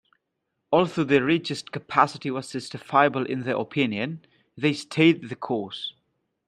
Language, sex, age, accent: English, male, 19-29, Malaysian English